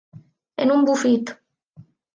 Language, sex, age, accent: Catalan, female, 19-29, valencià